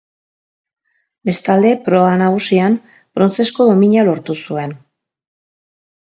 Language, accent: Basque, Mendebalekoa (Araba, Bizkaia, Gipuzkoako mendebaleko herri batzuk)